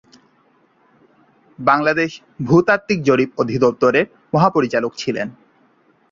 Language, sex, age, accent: Bengali, male, 19-29, প্রমিত